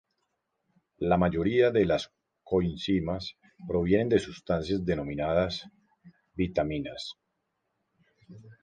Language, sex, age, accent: Spanish, male, 40-49, Andino-Pacífico: Colombia, Perú, Ecuador, oeste de Bolivia y Venezuela andina